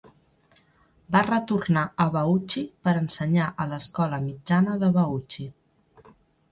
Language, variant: Catalan, Central